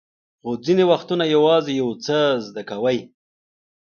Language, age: Pashto, 30-39